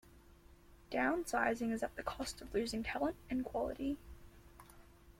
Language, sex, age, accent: English, female, under 19, Australian English